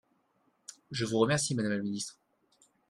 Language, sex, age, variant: French, male, 19-29, Français de métropole